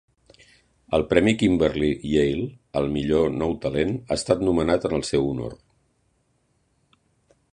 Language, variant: Catalan, Central